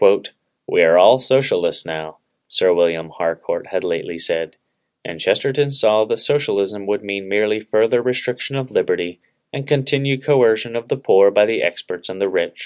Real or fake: real